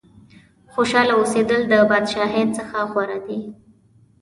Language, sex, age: Pashto, female, 19-29